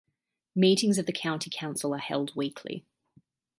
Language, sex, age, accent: English, female, 19-29, Australian English